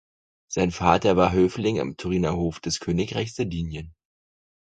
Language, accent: German, Deutschland Deutsch